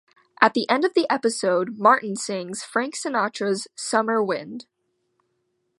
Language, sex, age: English, female, 19-29